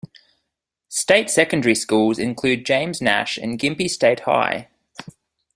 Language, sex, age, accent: English, male, 19-29, Australian English